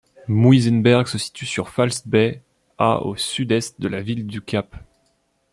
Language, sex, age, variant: French, male, 19-29, Français de métropole